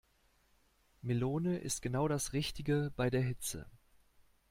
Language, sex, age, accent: German, male, 40-49, Deutschland Deutsch